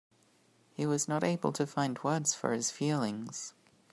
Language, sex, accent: English, female, Australian English